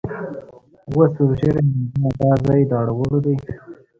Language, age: Pashto, 19-29